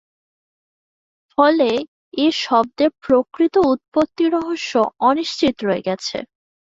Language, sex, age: Bengali, female, 19-29